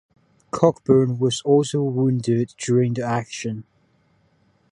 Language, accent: English, Hong Kong English